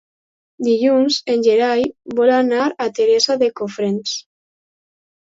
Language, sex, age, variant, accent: Catalan, female, under 19, Alacantí, valencià